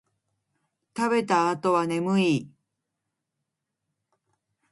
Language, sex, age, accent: Japanese, female, 50-59, 標準語; 東京